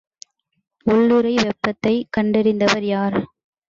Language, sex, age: Tamil, female, under 19